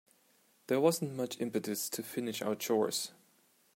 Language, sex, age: English, male, 19-29